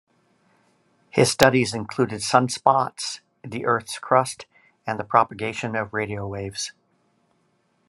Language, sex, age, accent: English, male, 50-59, United States English